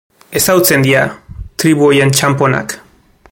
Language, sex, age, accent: Basque, male, 30-39, Erdialdekoa edo Nafarra (Gipuzkoa, Nafarroa)